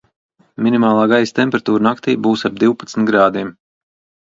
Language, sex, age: Latvian, male, 40-49